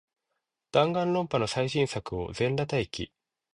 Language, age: Japanese, 30-39